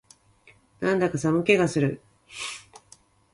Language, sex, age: Japanese, female, 40-49